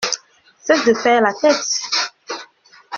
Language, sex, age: French, female, 19-29